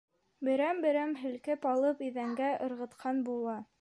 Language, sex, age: Bashkir, female, under 19